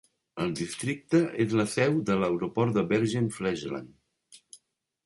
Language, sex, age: Catalan, male, 50-59